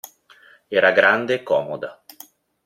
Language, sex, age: Italian, male, 30-39